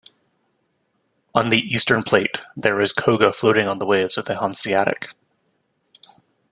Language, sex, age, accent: English, male, 30-39, United States English